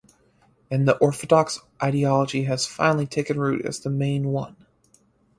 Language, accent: English, United States English